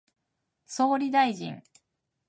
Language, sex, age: Japanese, female, 40-49